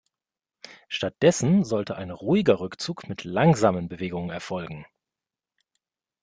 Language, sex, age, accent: German, male, 40-49, Deutschland Deutsch